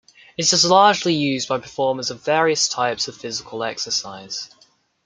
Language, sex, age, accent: English, male, under 19, England English